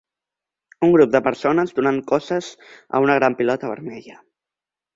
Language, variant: Catalan, Central